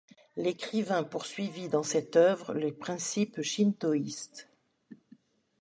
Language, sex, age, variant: French, female, 60-69, Français de métropole